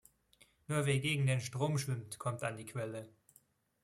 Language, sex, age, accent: German, male, 19-29, Schweizerdeutsch